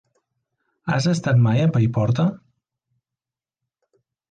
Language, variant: Catalan, Central